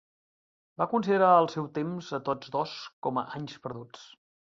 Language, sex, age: Catalan, male, 40-49